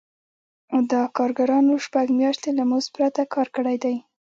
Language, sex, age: Pashto, female, 19-29